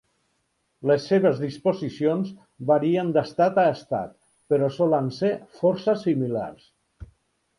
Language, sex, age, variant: Catalan, male, 50-59, Central